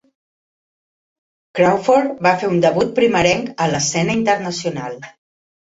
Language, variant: Catalan, Central